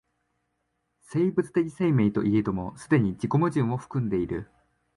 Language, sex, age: Japanese, male, 19-29